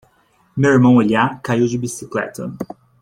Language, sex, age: Portuguese, male, 19-29